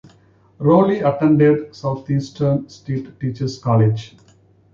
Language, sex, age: English, male, 40-49